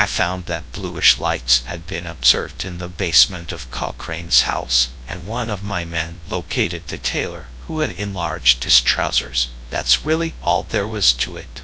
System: TTS, GradTTS